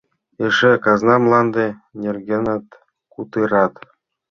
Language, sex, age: Mari, male, 40-49